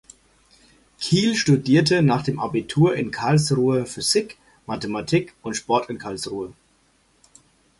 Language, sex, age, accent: German, male, 40-49, Deutschland Deutsch